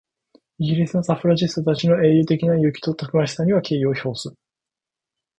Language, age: Japanese, 19-29